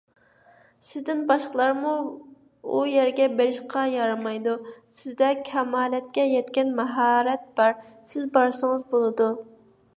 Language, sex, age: Uyghur, female, 19-29